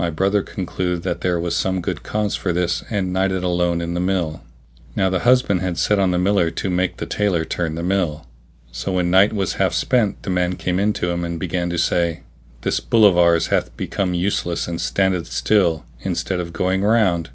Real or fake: real